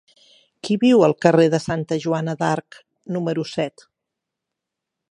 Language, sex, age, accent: Catalan, female, 50-59, central; septentrional